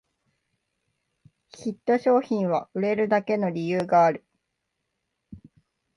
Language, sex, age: Japanese, female, 19-29